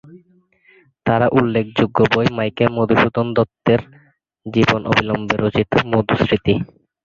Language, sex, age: Bengali, male, 19-29